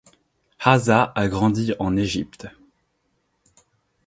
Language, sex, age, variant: French, male, under 19, Français de métropole